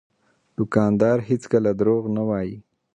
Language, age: Pashto, 19-29